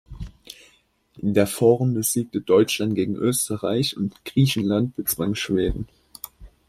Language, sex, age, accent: German, male, under 19, Deutschland Deutsch